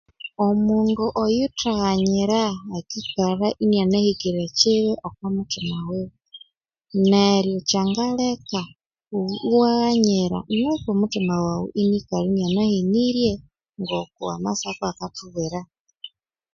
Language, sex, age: Konzo, female, 40-49